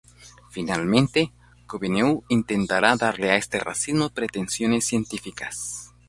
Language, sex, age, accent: Spanish, male, 40-49, América central